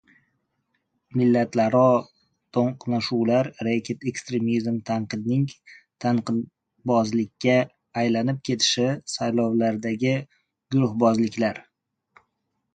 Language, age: Uzbek, 30-39